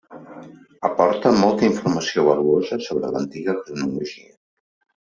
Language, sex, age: Catalan, male, 50-59